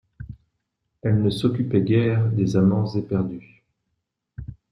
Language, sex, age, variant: French, male, 40-49, Français de métropole